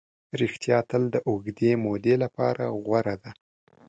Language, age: Pashto, 19-29